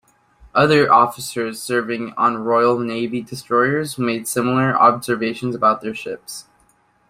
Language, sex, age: English, male, 19-29